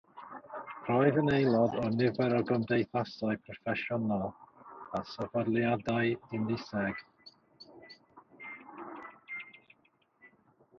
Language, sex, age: Welsh, male, 50-59